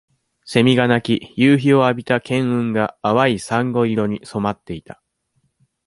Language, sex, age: Japanese, male, 19-29